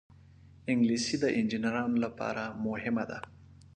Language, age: Pashto, 30-39